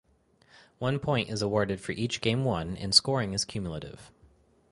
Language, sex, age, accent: English, male, 30-39, United States English